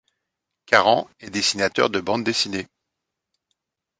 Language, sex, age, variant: French, male, 40-49, Français de métropole